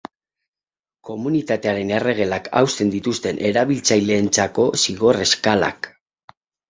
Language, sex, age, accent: Basque, male, 40-49, Mendebalekoa (Araba, Bizkaia, Gipuzkoako mendebaleko herri batzuk)